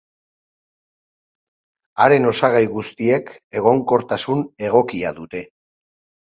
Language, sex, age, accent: Basque, male, 40-49, Erdialdekoa edo Nafarra (Gipuzkoa, Nafarroa)